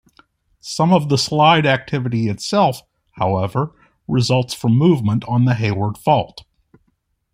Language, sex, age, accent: English, male, 40-49, United States English